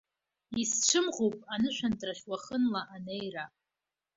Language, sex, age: Abkhazian, female, under 19